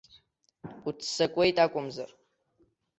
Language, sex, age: Abkhazian, male, under 19